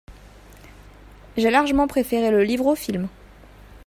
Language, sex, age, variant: French, female, 19-29, Français de métropole